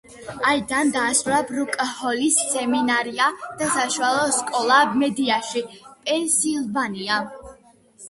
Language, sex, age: Georgian, female, under 19